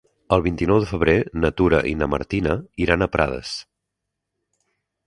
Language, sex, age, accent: Catalan, male, 40-49, Oriental